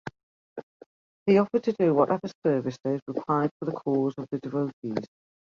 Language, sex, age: English, male, 50-59